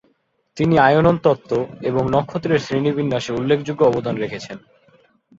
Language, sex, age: Bengali, male, under 19